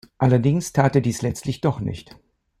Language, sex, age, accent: German, male, 70-79, Deutschland Deutsch